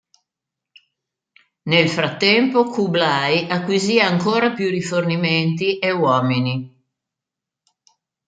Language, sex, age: Italian, female, 60-69